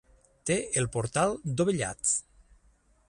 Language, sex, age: Catalan, male, 40-49